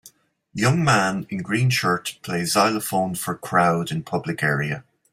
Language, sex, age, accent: English, male, 50-59, Irish English